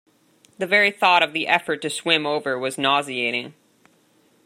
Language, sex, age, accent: English, female, 19-29, Canadian English